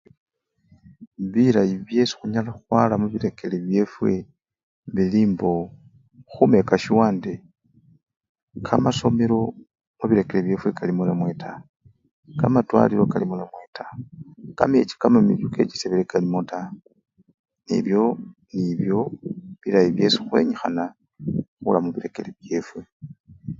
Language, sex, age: Luyia, male, 40-49